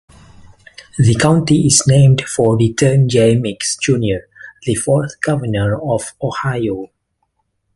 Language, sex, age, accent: English, male, 19-29, Malaysian English